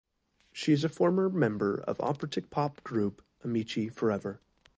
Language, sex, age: English, male, 19-29